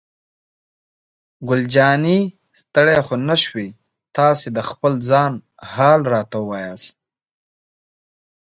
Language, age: Pashto, 19-29